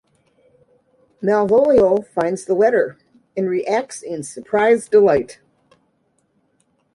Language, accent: English, United States English